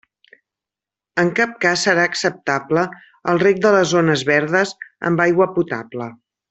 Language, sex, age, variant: Catalan, female, 50-59, Central